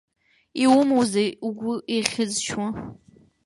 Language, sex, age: Abkhazian, female, under 19